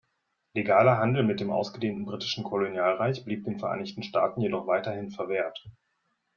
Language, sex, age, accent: German, male, 30-39, Deutschland Deutsch